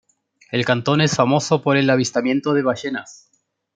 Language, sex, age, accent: Spanish, male, 19-29, Rioplatense: Argentina, Uruguay, este de Bolivia, Paraguay